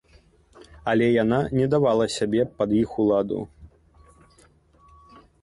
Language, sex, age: Belarusian, male, 19-29